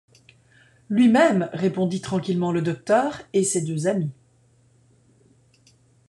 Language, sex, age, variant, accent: French, female, 40-49, Français d'Europe, Français de Belgique